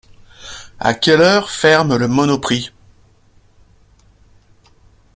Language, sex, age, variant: French, male, 30-39, Français de métropole